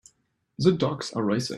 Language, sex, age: English, male, 19-29